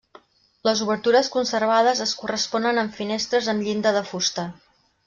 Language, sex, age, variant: Catalan, female, 50-59, Central